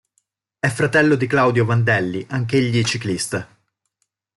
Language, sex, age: Italian, male, 40-49